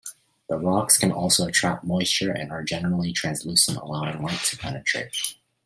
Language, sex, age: English, male, under 19